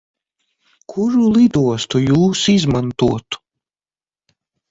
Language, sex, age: Latvian, male, 40-49